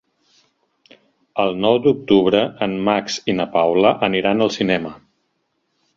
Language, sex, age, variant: Catalan, male, 50-59, Central